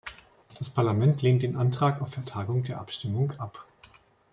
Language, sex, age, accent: German, male, 40-49, Deutschland Deutsch